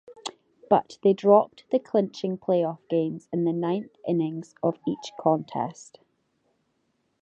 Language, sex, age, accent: English, female, 19-29, Scottish English